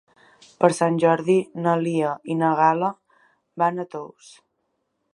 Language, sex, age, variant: Catalan, female, 19-29, Central